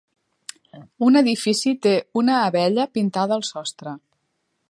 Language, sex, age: Catalan, female, 40-49